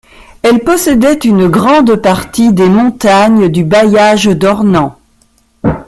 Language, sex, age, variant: French, female, 50-59, Français de métropole